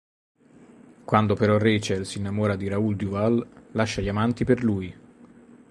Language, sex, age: Italian, male, 30-39